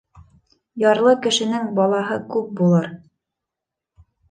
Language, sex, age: Bashkir, female, 19-29